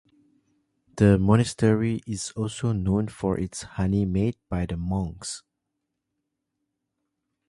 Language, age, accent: English, 30-39, Malaysian English